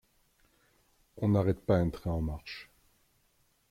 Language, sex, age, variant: French, male, 40-49, Français de métropole